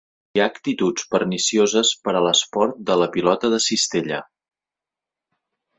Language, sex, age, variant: Catalan, male, 40-49, Central